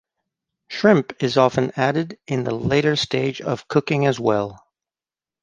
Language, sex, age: English, male, 40-49